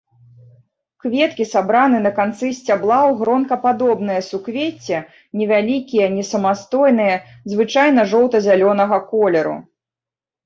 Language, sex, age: Belarusian, female, 30-39